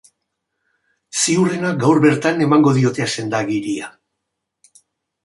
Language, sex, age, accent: Basque, male, 60-69, Mendebalekoa (Araba, Bizkaia, Gipuzkoako mendebaleko herri batzuk)